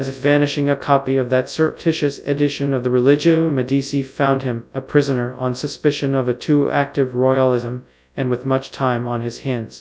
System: TTS, FastPitch